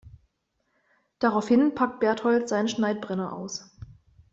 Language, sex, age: German, female, 19-29